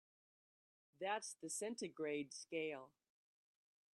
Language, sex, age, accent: English, female, 60-69, United States English